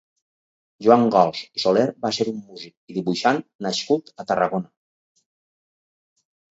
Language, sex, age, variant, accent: Catalan, male, 60-69, Valencià meridional, valencià